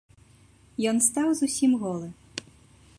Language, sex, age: Belarusian, female, 19-29